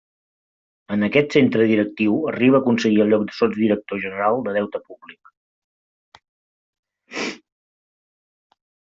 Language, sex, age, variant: Catalan, male, 30-39, Central